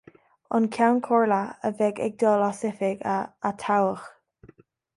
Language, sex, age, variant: Irish, female, 19-29, Gaeilge na Mumhan